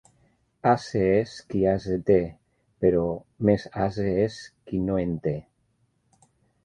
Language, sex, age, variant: Catalan, male, 50-59, Nord-Occidental